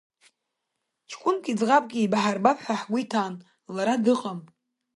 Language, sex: Abkhazian, female